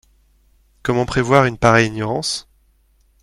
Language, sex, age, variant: French, male, 30-39, Français de métropole